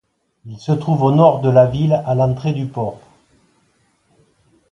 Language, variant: French, Français de métropole